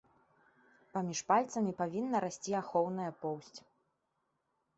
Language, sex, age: Belarusian, female, 19-29